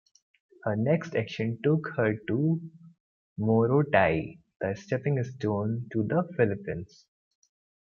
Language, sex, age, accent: English, male, 30-39, India and South Asia (India, Pakistan, Sri Lanka)